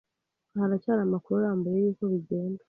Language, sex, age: Kinyarwanda, female, 30-39